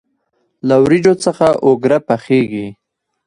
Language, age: Pashto, 19-29